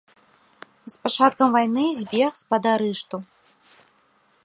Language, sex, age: Belarusian, female, 19-29